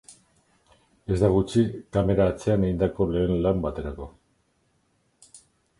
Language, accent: Basque, Erdialdekoa edo Nafarra (Gipuzkoa, Nafarroa)